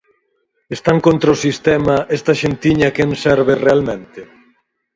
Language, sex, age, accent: Galician, male, 30-39, Normativo (estándar)